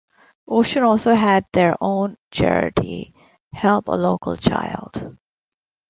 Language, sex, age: English, female, 50-59